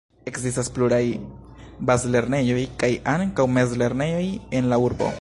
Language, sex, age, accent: Esperanto, male, 19-29, Internacia